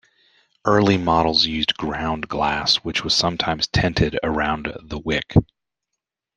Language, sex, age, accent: English, male, 40-49, United States English